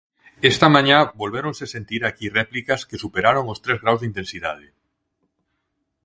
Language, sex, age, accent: Galician, male, 40-49, Normativo (estándar); Neofalante